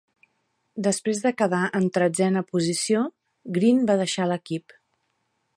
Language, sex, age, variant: Catalan, female, 50-59, Central